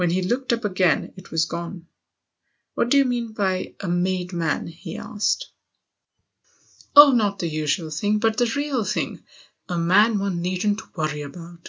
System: none